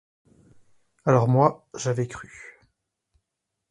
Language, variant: French, Français de métropole